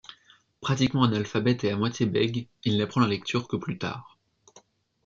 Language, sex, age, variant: French, male, under 19, Français de métropole